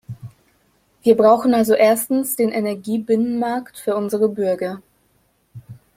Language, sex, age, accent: German, female, 19-29, Deutschland Deutsch